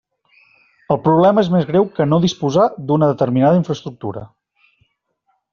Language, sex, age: Catalan, male, 40-49